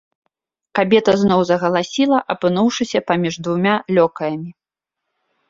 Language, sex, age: Belarusian, female, 30-39